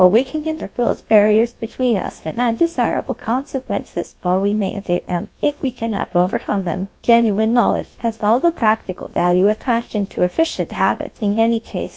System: TTS, GlowTTS